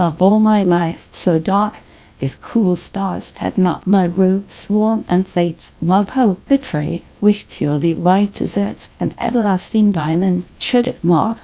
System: TTS, GlowTTS